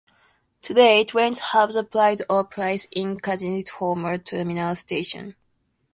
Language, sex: English, female